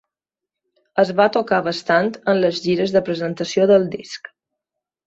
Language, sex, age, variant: Catalan, female, 30-39, Balear